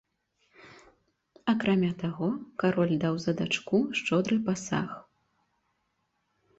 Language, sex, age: Belarusian, female, 19-29